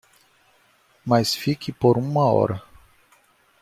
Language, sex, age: Portuguese, male, 40-49